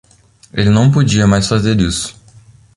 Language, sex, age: Portuguese, male, 19-29